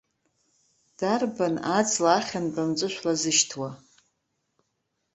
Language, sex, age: Abkhazian, female, 50-59